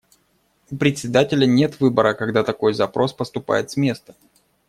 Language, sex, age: Russian, male, 40-49